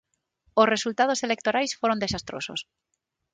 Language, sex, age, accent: Galician, female, 40-49, Normativo (estándar); Neofalante